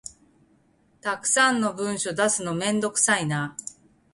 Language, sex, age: Japanese, female, 40-49